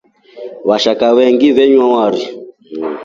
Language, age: Rombo, 30-39